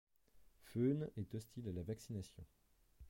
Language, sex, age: French, male, 30-39